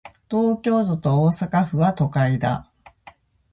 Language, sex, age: Japanese, female, 40-49